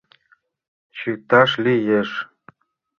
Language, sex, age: Mari, male, 40-49